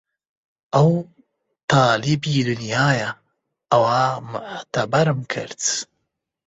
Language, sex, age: Central Kurdish, male, 19-29